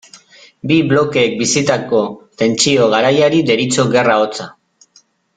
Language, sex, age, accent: Basque, male, 40-49, Mendebalekoa (Araba, Bizkaia, Gipuzkoako mendebaleko herri batzuk)